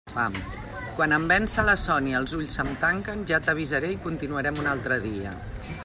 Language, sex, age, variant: Catalan, female, 50-59, Central